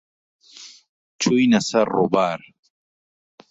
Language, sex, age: Central Kurdish, male, 40-49